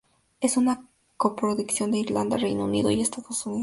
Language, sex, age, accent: Spanish, female, under 19, México